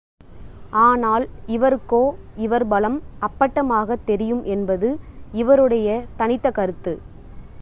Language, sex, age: Tamil, female, 19-29